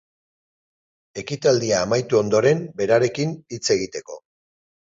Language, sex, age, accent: Basque, male, 40-49, Erdialdekoa edo Nafarra (Gipuzkoa, Nafarroa)